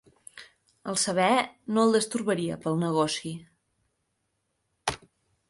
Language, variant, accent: Catalan, Central, Girona